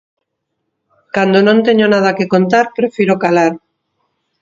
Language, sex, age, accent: Galician, female, 50-59, Oriental (común en zona oriental)